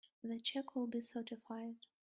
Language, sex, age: English, female, 19-29